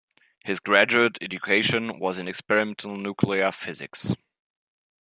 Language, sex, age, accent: English, male, 19-29, United States English